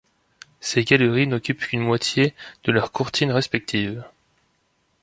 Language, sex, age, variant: French, male, 19-29, Français de métropole